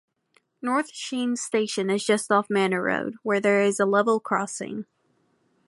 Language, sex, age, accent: English, female, under 19, United States English